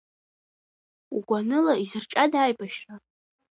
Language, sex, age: Abkhazian, female, 19-29